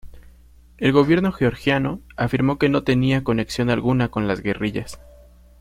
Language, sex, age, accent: Spanish, male, 19-29, México